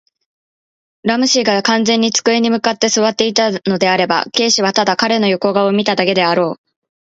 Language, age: Japanese, 19-29